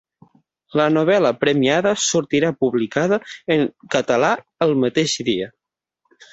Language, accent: Catalan, central; nord-occidental